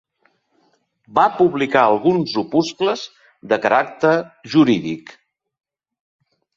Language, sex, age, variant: Catalan, female, 60-69, Central